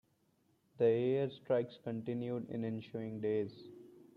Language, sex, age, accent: English, male, 19-29, India and South Asia (India, Pakistan, Sri Lanka)